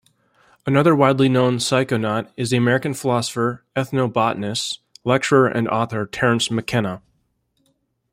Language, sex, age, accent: English, male, 30-39, United States English